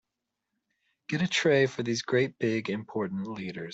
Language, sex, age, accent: English, male, 30-39, United States English